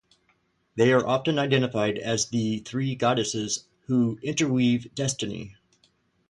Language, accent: English, United States English